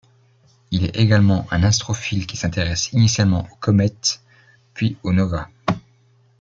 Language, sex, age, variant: French, male, 19-29, Français de métropole